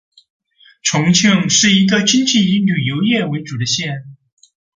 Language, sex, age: Chinese, male, 19-29